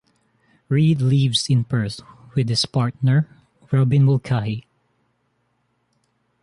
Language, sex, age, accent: English, male, 19-29, Filipino